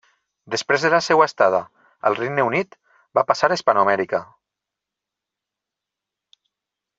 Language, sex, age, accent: Catalan, male, 50-59, valencià